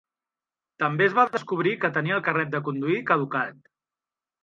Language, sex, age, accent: Catalan, male, 40-49, central; nord-occidental